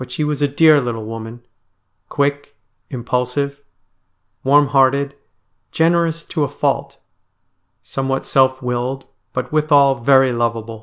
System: none